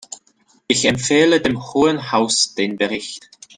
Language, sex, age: German, male, 19-29